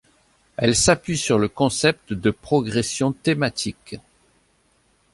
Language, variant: French, Français de métropole